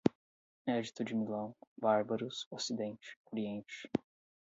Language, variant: Portuguese, Portuguese (Brasil)